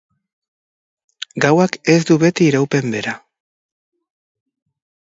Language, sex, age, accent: Basque, male, 30-39, Mendebalekoa (Araba, Bizkaia, Gipuzkoako mendebaleko herri batzuk)